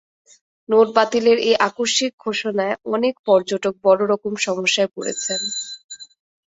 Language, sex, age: Bengali, female, 19-29